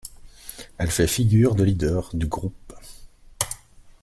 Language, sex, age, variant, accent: French, male, 30-39, Français d'Europe, Français de Belgique